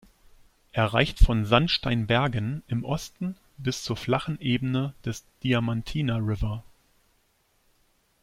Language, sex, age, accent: German, male, 30-39, Deutschland Deutsch